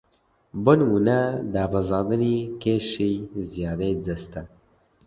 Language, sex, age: Central Kurdish, male, 19-29